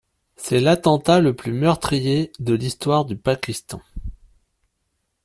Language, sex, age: French, male, 40-49